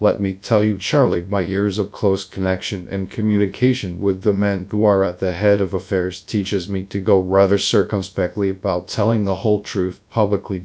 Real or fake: fake